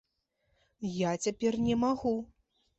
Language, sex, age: Belarusian, female, 19-29